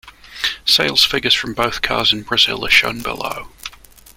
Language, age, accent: English, 19-29, England English